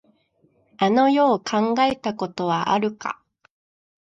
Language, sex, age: Japanese, female, 19-29